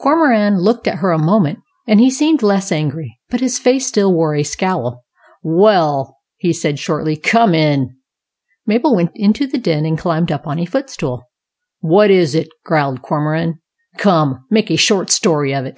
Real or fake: real